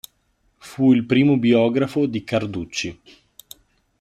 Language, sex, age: Italian, male, 19-29